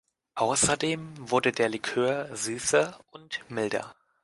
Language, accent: German, Deutschland Deutsch